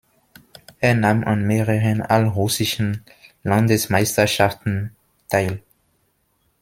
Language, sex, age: German, male, 19-29